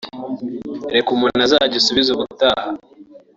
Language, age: Kinyarwanda, 19-29